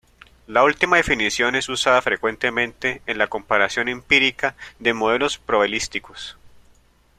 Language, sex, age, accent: Spanish, male, 19-29, Andino-Pacífico: Colombia, Perú, Ecuador, oeste de Bolivia y Venezuela andina